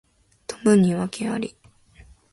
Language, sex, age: Japanese, female, under 19